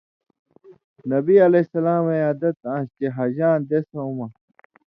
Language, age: Indus Kohistani, 19-29